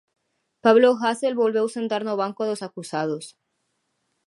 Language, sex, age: Galician, female, 19-29